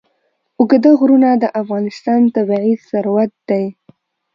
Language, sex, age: Pashto, female, 19-29